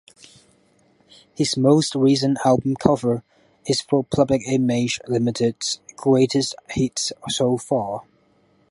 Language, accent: English, Hong Kong English